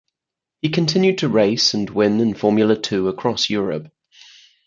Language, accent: English, England English; New Zealand English